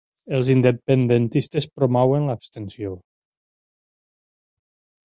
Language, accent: Catalan, valencià